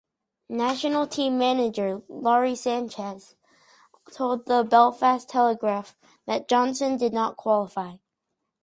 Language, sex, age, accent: English, male, under 19, United States English